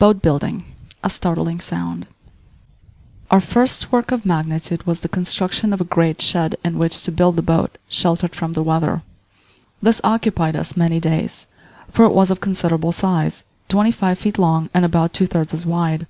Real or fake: real